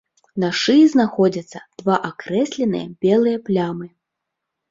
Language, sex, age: Belarusian, female, 30-39